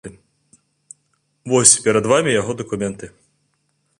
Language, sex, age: Belarusian, male, 30-39